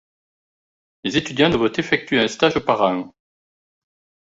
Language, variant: French, Français de métropole